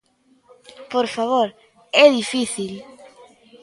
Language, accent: Galician, Normativo (estándar)